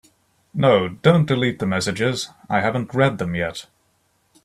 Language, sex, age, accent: English, male, 19-29, England English